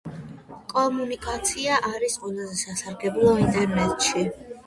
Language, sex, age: Georgian, female, under 19